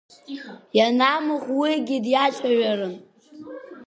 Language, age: Abkhazian, under 19